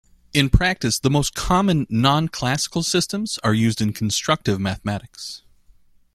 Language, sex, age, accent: English, male, 30-39, United States English